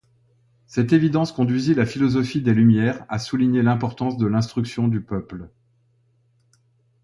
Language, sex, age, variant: French, male, 60-69, Français de métropole